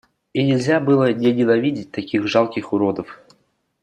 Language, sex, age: Russian, male, under 19